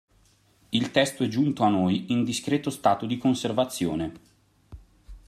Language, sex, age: Italian, male, 19-29